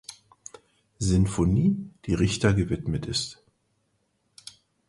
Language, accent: German, Deutschland Deutsch